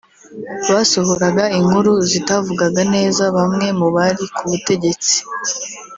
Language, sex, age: Kinyarwanda, female, under 19